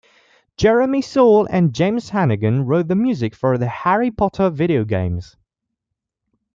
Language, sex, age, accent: English, male, 19-29, England English